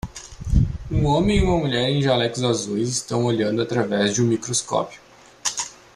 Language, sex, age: Portuguese, male, 19-29